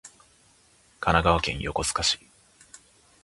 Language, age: Japanese, 19-29